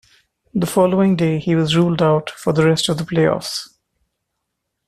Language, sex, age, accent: English, male, 30-39, India and South Asia (India, Pakistan, Sri Lanka)